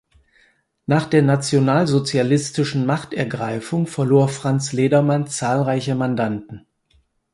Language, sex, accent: German, male, Deutschland Deutsch